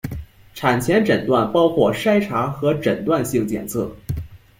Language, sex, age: Chinese, male, under 19